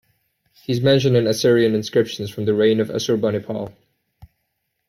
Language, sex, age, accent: English, male, 19-29, Canadian English